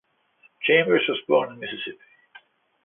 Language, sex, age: English, male, 50-59